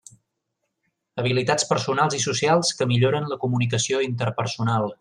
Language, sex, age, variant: Catalan, male, 40-49, Central